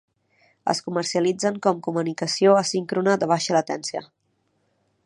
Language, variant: Catalan, Central